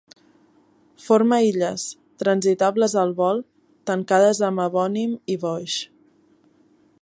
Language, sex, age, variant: Catalan, female, 19-29, Central